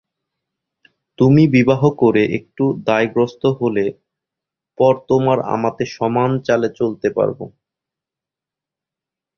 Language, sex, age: Bengali, male, 19-29